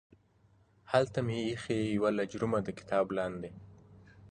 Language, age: Pashto, 30-39